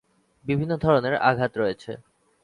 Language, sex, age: Bengali, male, 19-29